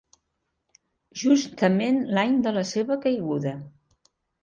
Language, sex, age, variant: Catalan, female, 50-59, Central